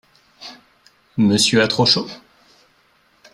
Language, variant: French, Français de métropole